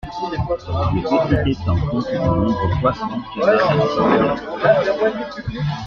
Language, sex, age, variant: French, male, 40-49, Français de métropole